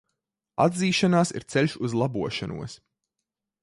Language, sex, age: Latvian, male, 19-29